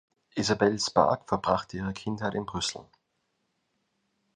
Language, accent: German, Österreichisches Deutsch